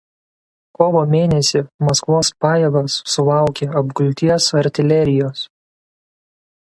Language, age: Lithuanian, 19-29